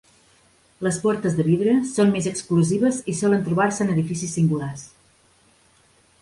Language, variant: Catalan, Central